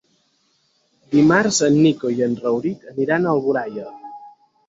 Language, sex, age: Catalan, male, 19-29